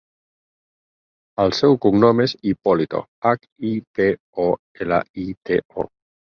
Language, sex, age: Catalan, male, 40-49